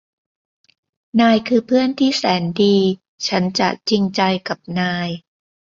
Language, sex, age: Thai, female, 50-59